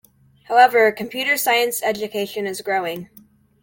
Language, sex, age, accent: English, male, under 19, United States English